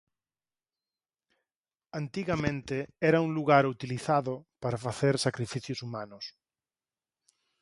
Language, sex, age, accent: Galician, male, 40-49, Normativo (estándar)